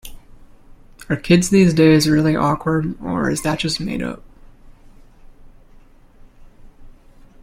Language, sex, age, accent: English, male, 19-29, United States English